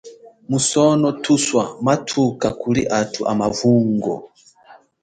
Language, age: Chokwe, 30-39